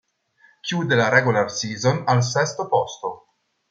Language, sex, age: Italian, male, 30-39